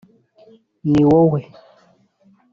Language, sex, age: Kinyarwanda, male, 30-39